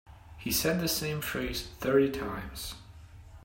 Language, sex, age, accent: English, male, 19-29, United States English